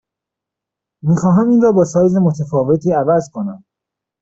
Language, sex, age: Persian, male, 30-39